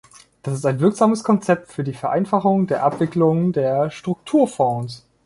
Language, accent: German, Deutschland Deutsch